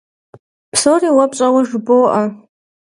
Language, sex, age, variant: Kabardian, female, under 19, Адыгэбзэ (Къэбэрдей, Кирил, псоми зэдай)